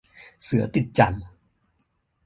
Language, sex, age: Thai, male, 40-49